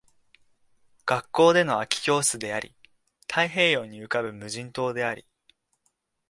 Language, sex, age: Japanese, male, 19-29